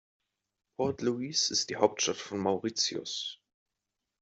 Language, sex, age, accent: German, male, 19-29, Deutschland Deutsch